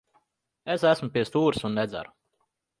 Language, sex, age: Latvian, male, 30-39